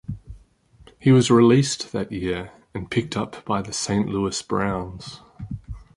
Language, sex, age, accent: English, male, 30-39, Australian English